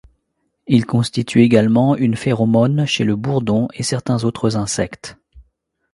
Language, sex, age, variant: French, male, 40-49, Français de métropole